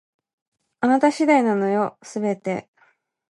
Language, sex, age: Japanese, female, 19-29